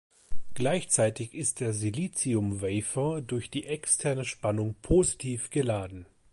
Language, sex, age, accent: German, male, 30-39, Deutschland Deutsch